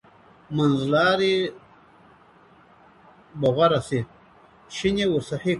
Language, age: Pashto, 40-49